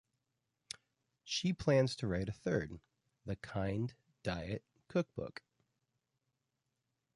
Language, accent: English, United States English